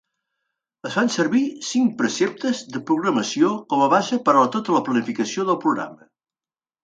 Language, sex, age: Catalan, male, 60-69